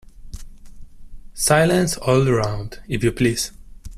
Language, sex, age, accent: English, male, 19-29, England English